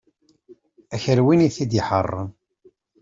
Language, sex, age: Kabyle, male, 50-59